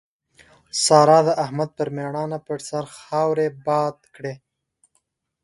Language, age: Pashto, under 19